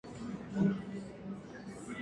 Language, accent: English, Australian English